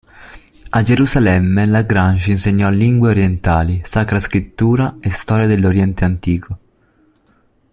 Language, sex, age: Italian, male, 19-29